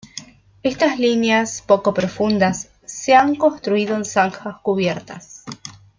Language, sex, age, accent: Spanish, female, 30-39, Rioplatense: Argentina, Uruguay, este de Bolivia, Paraguay